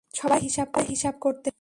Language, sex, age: Bengali, female, 19-29